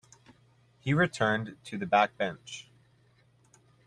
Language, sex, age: English, male, 19-29